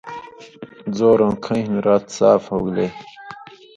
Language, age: Indus Kohistani, 30-39